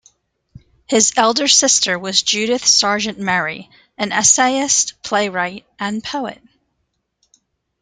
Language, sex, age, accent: English, female, 50-59, United States English